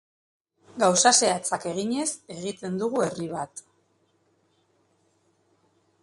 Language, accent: Basque, Mendebalekoa (Araba, Bizkaia, Gipuzkoako mendebaleko herri batzuk)